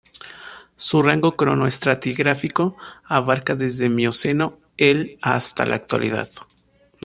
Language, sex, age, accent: Spanish, male, 19-29, México